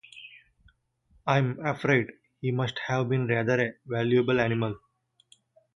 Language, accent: English, India and South Asia (India, Pakistan, Sri Lanka)